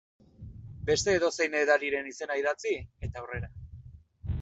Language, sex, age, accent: Basque, male, 30-39, Erdialdekoa edo Nafarra (Gipuzkoa, Nafarroa)